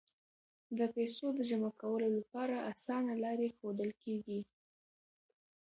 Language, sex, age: Pashto, female, under 19